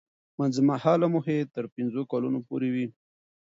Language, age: Pashto, 30-39